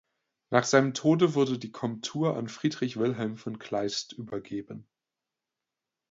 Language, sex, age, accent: German, male, 19-29, Deutschland Deutsch